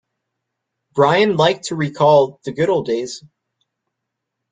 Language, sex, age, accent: English, male, 19-29, United States English